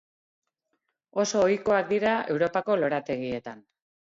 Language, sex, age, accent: Basque, female, 40-49, Mendebalekoa (Araba, Bizkaia, Gipuzkoako mendebaleko herri batzuk)